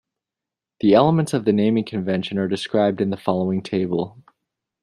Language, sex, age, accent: English, male, 19-29, United States English